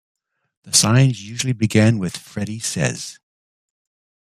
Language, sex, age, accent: English, male, 60-69, Canadian English